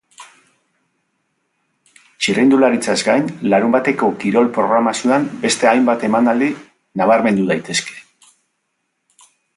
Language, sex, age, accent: Basque, male, 50-59, Mendebalekoa (Araba, Bizkaia, Gipuzkoako mendebaleko herri batzuk)